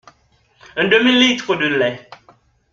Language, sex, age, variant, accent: French, male, 19-29, Français d'Amérique du Nord, Français du Canada